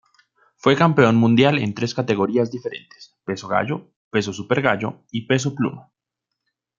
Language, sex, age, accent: Spanish, male, 19-29, Andino-Pacífico: Colombia, Perú, Ecuador, oeste de Bolivia y Venezuela andina